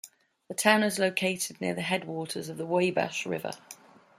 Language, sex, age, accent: English, female, 50-59, England English